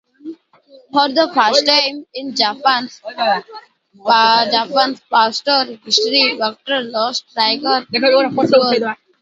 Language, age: English, under 19